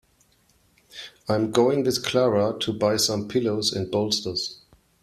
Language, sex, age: English, male, 40-49